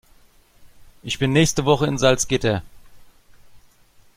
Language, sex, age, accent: German, male, 40-49, Deutschland Deutsch